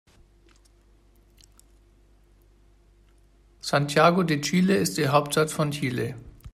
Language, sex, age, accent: German, male, 50-59, Deutschland Deutsch